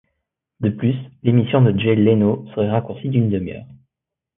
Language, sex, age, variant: French, male, 19-29, Français de métropole